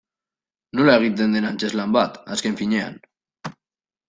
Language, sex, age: Basque, male, 19-29